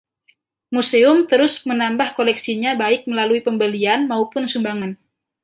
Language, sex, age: Indonesian, female, 19-29